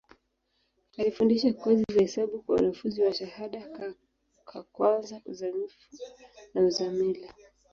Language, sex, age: Swahili, female, 19-29